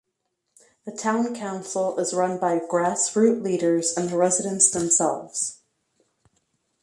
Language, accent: English, United States English